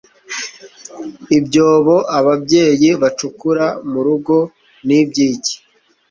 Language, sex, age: Kinyarwanda, male, 40-49